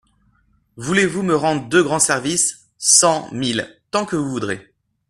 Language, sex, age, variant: French, male, 19-29, Français de métropole